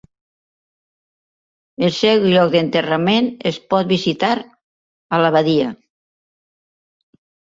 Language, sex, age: Catalan, female, 50-59